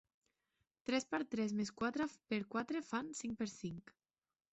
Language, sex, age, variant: Catalan, female, 19-29, Central